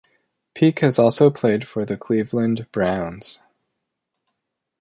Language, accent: English, United States English